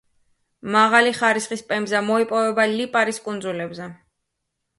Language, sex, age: Georgian, female, 19-29